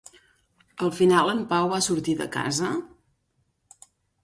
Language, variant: Catalan, Septentrional